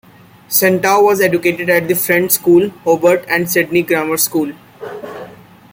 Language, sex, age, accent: English, male, 19-29, India and South Asia (India, Pakistan, Sri Lanka)